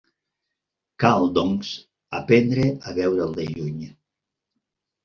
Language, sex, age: Catalan, male, 60-69